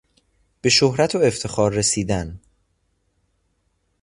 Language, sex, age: Persian, male, under 19